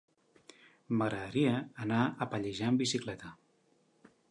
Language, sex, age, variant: Catalan, male, 40-49, Nord-Occidental